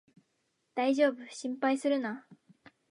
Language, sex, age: Japanese, female, 19-29